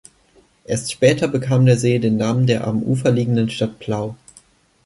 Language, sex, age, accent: German, male, 19-29, Deutschland Deutsch